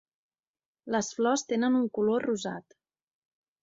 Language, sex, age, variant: Catalan, female, 30-39, Central